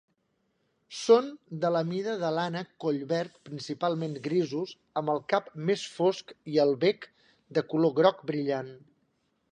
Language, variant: Catalan, Central